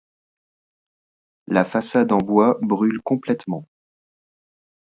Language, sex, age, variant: French, male, 40-49, Français de métropole